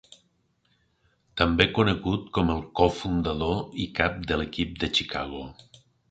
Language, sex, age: Catalan, male, 50-59